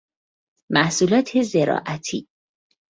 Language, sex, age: Persian, female, 19-29